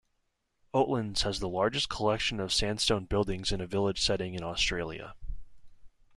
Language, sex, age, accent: English, male, 19-29, United States English